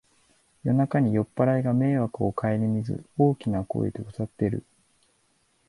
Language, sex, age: Japanese, male, 19-29